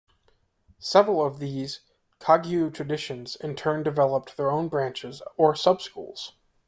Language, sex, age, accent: English, male, 30-39, United States English